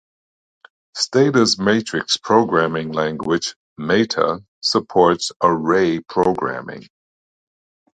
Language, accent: English, United States English